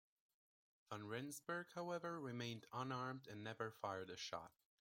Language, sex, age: English, male, 19-29